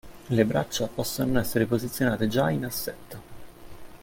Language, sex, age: Italian, male, 19-29